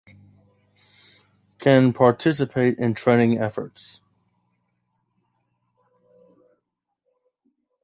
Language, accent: English, United States English